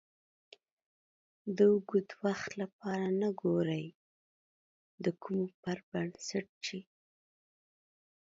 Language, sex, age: Pashto, female, 30-39